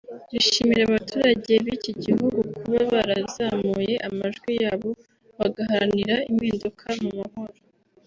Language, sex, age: Kinyarwanda, female, 19-29